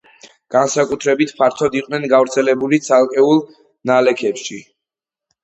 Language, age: Georgian, under 19